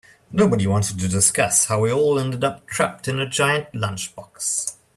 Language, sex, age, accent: English, male, 40-49, Southern African (South Africa, Zimbabwe, Namibia)